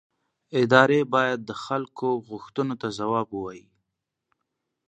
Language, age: Pashto, 19-29